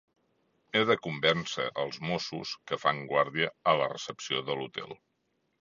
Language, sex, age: Catalan, male, 50-59